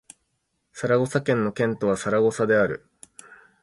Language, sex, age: Japanese, male, 30-39